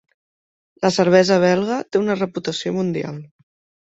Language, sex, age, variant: Catalan, female, 30-39, Central